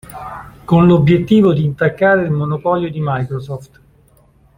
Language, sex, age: Italian, male, 50-59